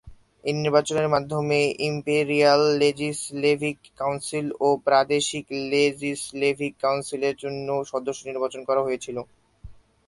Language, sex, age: Bengali, male, 19-29